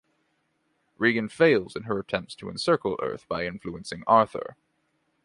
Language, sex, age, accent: English, male, 19-29, United States English